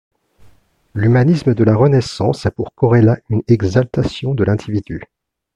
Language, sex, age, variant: French, male, 40-49, Français de métropole